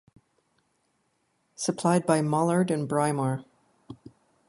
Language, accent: English, Canadian English